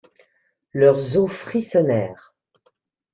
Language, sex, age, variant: French, female, 50-59, Français de métropole